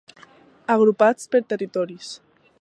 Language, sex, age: Catalan, female, under 19